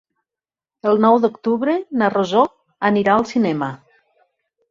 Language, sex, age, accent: Catalan, female, 40-49, Ebrenc